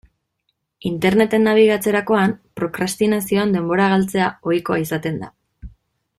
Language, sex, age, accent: Basque, female, 19-29, Erdialdekoa edo Nafarra (Gipuzkoa, Nafarroa)